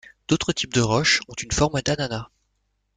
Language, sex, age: French, male, 40-49